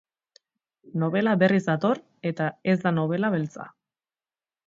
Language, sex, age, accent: Basque, female, 30-39, Erdialdekoa edo Nafarra (Gipuzkoa, Nafarroa)